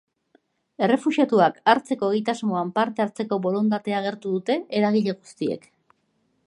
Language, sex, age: Basque, female, 50-59